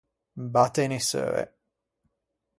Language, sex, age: Ligurian, male, 30-39